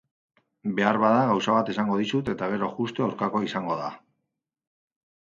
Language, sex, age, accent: Basque, male, 40-49, Mendebalekoa (Araba, Bizkaia, Gipuzkoako mendebaleko herri batzuk)